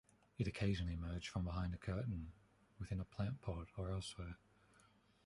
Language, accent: English, Australian English